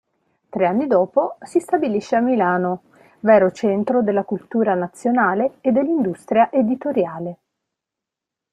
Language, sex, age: Italian, female, 40-49